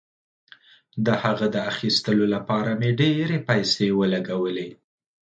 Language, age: Pashto, 19-29